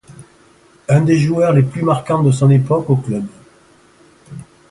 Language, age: French, 70-79